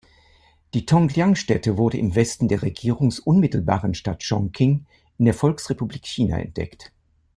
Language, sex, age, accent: German, male, 70-79, Deutschland Deutsch